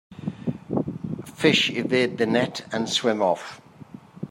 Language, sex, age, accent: English, male, 70-79, Welsh English